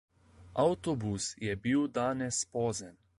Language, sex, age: Slovenian, male, 19-29